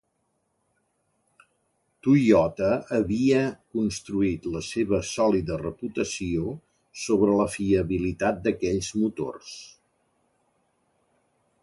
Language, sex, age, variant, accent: Catalan, male, 60-69, Central, central